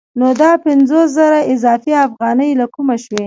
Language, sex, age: Pashto, female, 19-29